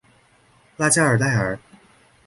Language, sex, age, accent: Chinese, male, 19-29, 出生地：黑龙江省